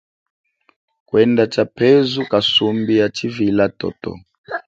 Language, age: Chokwe, 19-29